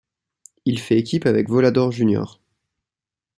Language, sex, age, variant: French, male, 19-29, Français de métropole